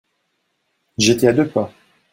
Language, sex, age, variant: French, male, 40-49, Français de métropole